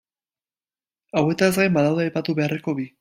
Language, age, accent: Basque, 19-29, Mendebalekoa (Araba, Bizkaia, Gipuzkoako mendebaleko herri batzuk)